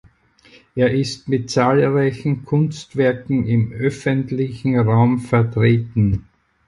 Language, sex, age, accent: German, male, 70-79, Österreichisches Deutsch